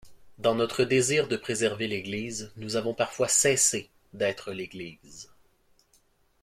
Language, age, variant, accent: French, 19-29, Français d'Amérique du Nord, Français du Canada